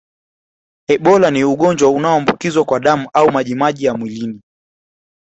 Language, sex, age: Swahili, male, 19-29